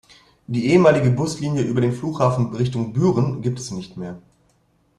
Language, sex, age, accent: German, male, 30-39, Deutschland Deutsch